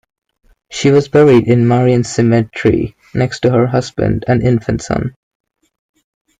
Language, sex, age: English, male, 19-29